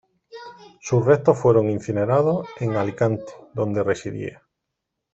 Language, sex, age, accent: Spanish, male, 40-49, España: Sur peninsular (Andalucia, Extremadura, Murcia)